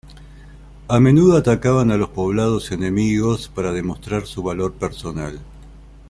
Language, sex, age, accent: Spanish, male, 40-49, Rioplatense: Argentina, Uruguay, este de Bolivia, Paraguay